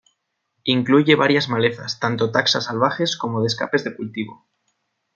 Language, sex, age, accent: Spanish, male, 19-29, España: Norte peninsular (Asturias, Castilla y León, Cantabria, País Vasco, Navarra, Aragón, La Rioja, Guadalajara, Cuenca)